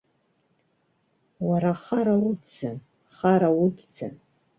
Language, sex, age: Abkhazian, female, 40-49